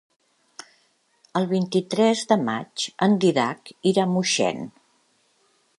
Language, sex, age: Catalan, female, 70-79